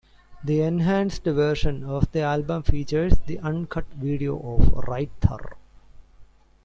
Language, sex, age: English, male, 40-49